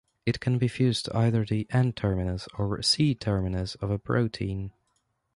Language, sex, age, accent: English, male, 19-29, England English